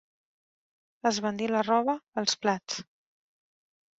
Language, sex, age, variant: Catalan, female, 30-39, Central